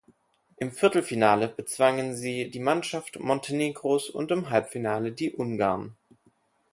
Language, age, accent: German, 19-29, Deutschland Deutsch